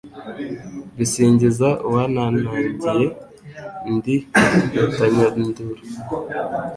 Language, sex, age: Kinyarwanda, male, 30-39